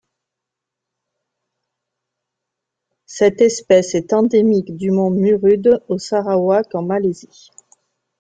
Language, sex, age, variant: French, female, 40-49, Français de métropole